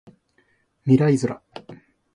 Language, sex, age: Japanese, male, 40-49